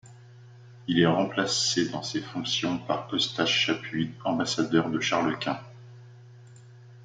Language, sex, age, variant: French, male, 40-49, Français de métropole